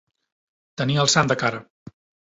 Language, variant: Catalan, Central